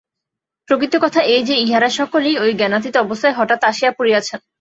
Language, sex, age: Bengali, female, 19-29